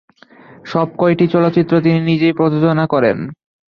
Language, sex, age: Bengali, male, under 19